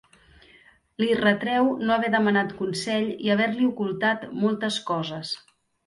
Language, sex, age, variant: Catalan, female, 40-49, Central